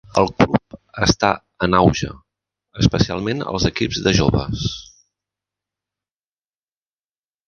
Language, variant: Catalan, Central